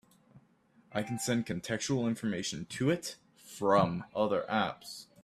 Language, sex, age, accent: English, male, under 19, United States English